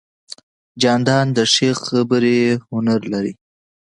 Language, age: Pashto, under 19